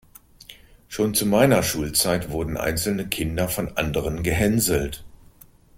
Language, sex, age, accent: German, male, 50-59, Deutschland Deutsch